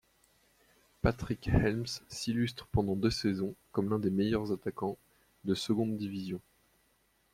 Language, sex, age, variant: French, male, 19-29, Français de métropole